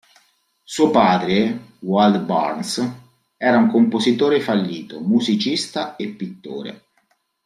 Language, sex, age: Italian, male, 40-49